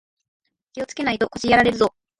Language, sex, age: Japanese, female, 19-29